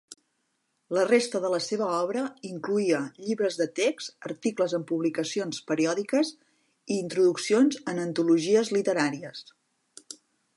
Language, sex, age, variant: Catalan, female, 40-49, Central